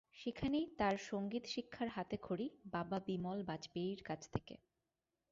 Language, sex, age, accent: Bengali, female, 19-29, প্রমিত বাংলা